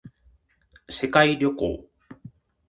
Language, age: Japanese, 50-59